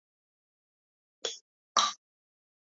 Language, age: Georgian, 19-29